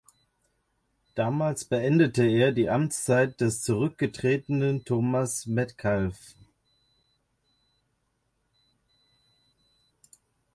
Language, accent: German, Deutschland Deutsch